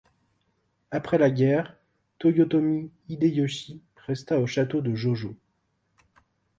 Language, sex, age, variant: French, male, 30-39, Français de métropole